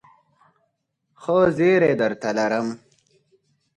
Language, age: Pashto, 19-29